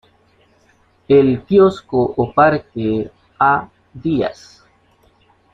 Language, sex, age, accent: Spanish, male, 30-39, América central